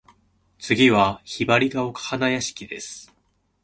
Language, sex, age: Japanese, male, 19-29